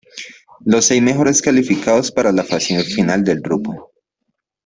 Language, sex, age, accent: Spanish, male, 19-29, Andino-Pacífico: Colombia, Perú, Ecuador, oeste de Bolivia y Venezuela andina